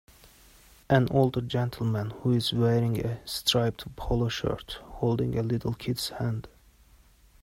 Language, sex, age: English, male, 19-29